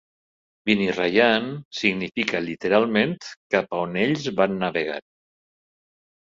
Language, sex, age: Catalan, male, 60-69